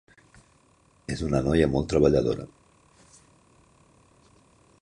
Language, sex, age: Catalan, male, 50-59